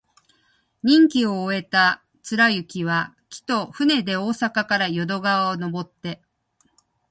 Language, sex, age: Japanese, female, 50-59